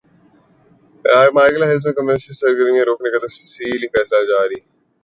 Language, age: Urdu, 19-29